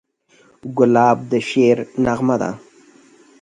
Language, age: Pashto, 19-29